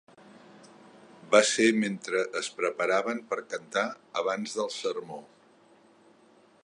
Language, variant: Catalan, Central